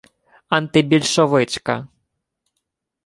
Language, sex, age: Ukrainian, male, 19-29